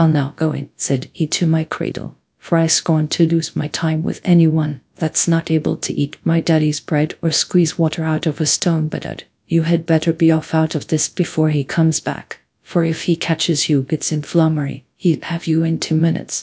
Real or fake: fake